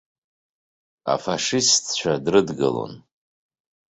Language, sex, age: Abkhazian, male, 40-49